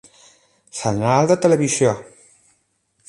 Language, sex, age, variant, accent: Catalan, male, 40-49, Alacantí, Barcelona